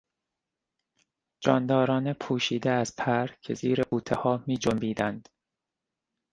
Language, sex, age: Persian, male, 30-39